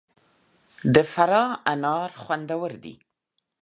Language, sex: Pashto, female